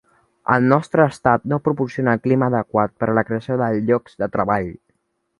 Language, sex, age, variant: Catalan, male, under 19, Central